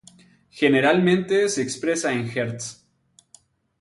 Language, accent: Spanish, México